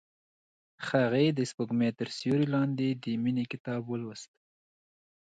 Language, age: Pashto, 19-29